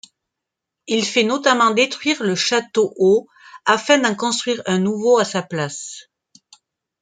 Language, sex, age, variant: French, female, 40-49, Français de métropole